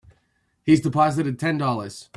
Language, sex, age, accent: English, male, 30-39, United States English